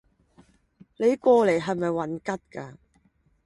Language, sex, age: Cantonese, female, 19-29